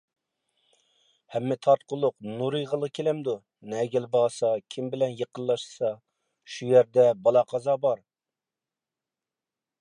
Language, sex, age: Uyghur, male, 40-49